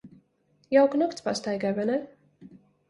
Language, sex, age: Latvian, female, 30-39